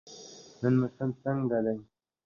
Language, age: Pashto, under 19